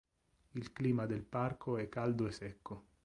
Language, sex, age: Italian, male, 30-39